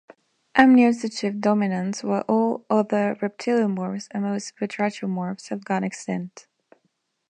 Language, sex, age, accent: English, female, 19-29, United States English